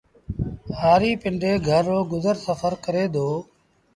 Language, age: Sindhi Bhil, 40-49